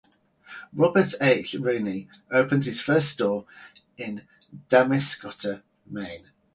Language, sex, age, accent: English, male, 40-49, England English